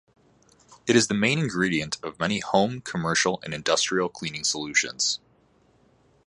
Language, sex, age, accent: English, male, 19-29, United States English